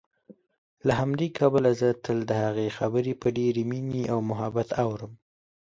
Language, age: Pashto, 19-29